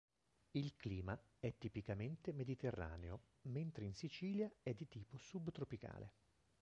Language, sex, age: Italian, male, 50-59